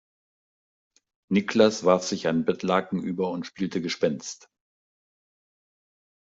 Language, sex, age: German, male, 50-59